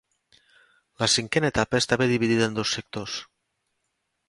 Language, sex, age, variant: Catalan, male, 30-39, Nord-Occidental